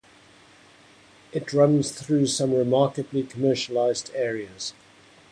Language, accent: English, Southern African (South Africa, Zimbabwe, Namibia)